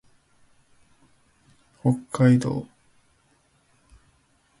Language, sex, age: Japanese, male, 19-29